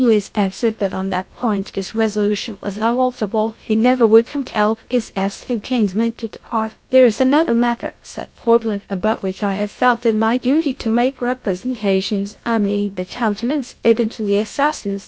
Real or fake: fake